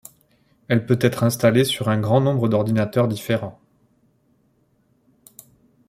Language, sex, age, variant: French, male, 30-39, Français de métropole